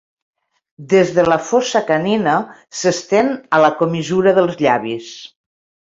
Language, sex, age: Catalan, female, 60-69